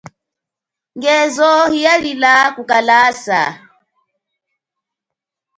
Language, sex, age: Chokwe, female, 30-39